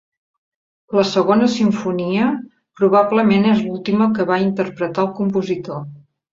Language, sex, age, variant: Catalan, female, 50-59, Central